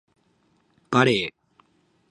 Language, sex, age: Japanese, male, 19-29